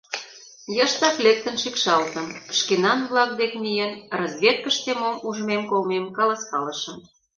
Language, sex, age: Mari, female, 40-49